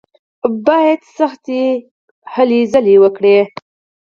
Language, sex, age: Pashto, female, 19-29